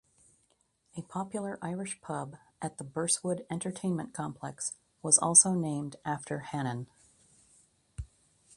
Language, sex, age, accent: English, female, 50-59, United States English